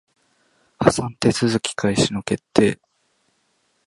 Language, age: Japanese, 19-29